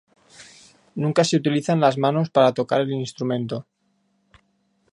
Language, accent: Spanish, España: Norte peninsular (Asturias, Castilla y León, Cantabria, País Vasco, Navarra, Aragón, La Rioja, Guadalajara, Cuenca)